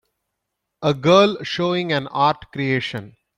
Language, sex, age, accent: English, male, 40-49, India and South Asia (India, Pakistan, Sri Lanka)